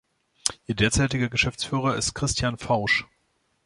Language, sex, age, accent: German, male, 30-39, Deutschland Deutsch